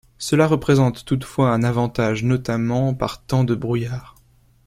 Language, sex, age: French, male, 19-29